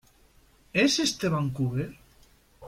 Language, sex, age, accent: Spanish, male, 19-29, España: Centro-Sur peninsular (Madrid, Toledo, Castilla-La Mancha)